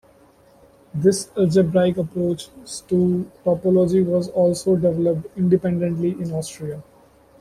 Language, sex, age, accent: English, male, 19-29, India and South Asia (India, Pakistan, Sri Lanka)